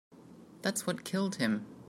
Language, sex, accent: English, female, Australian English